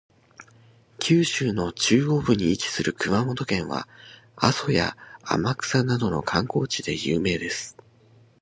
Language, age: Japanese, 19-29